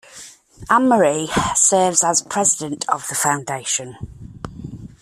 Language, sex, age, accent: English, female, 40-49, England English